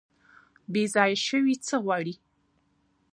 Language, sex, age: Pashto, female, 19-29